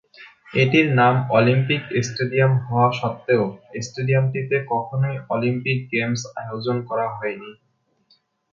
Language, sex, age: Bengali, male, 19-29